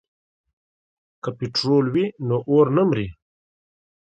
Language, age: Pashto, 30-39